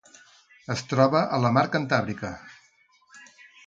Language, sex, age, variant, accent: Catalan, male, 50-59, Central, central